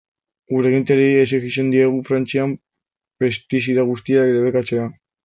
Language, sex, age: Basque, male, 19-29